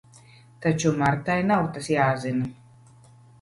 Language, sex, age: Latvian, female, 50-59